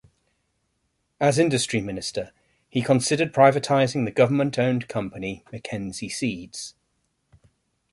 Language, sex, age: English, male, 40-49